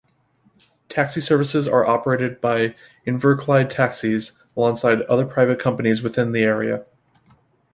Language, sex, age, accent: English, male, 30-39, United States English